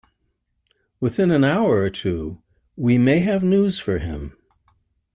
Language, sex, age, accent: English, male, 60-69, United States English